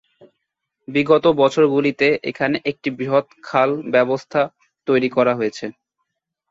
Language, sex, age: Bengali, male, 19-29